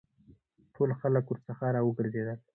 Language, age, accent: Pashto, 19-29, پکتیا ولایت، احمدزی